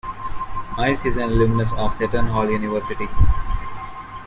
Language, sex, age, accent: English, male, 19-29, India and South Asia (India, Pakistan, Sri Lanka)